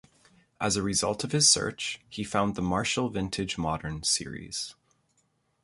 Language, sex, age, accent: English, male, 30-39, Canadian English